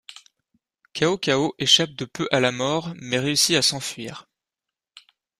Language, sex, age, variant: French, male, 19-29, Français de métropole